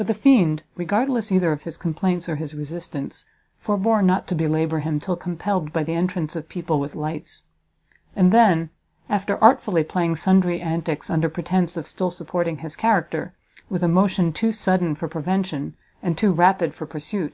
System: none